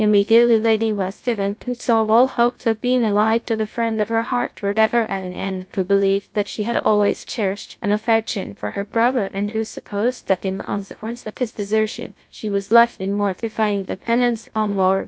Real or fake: fake